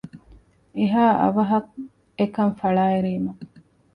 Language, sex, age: Divehi, female, 40-49